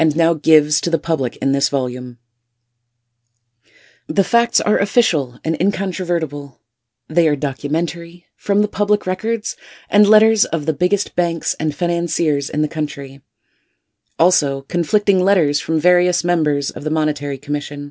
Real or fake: real